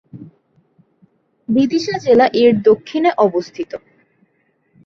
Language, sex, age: Bengali, female, under 19